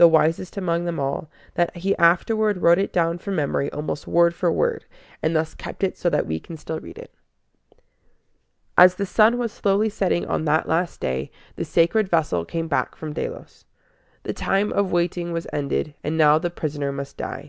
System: none